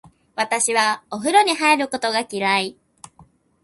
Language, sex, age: Japanese, female, 19-29